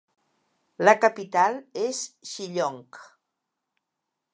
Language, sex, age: Catalan, female, 60-69